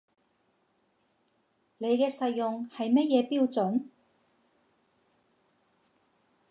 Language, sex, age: Cantonese, female, 40-49